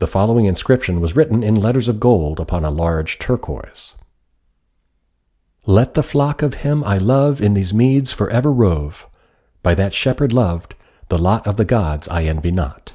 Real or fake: real